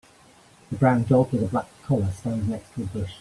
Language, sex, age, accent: English, male, 50-59, England English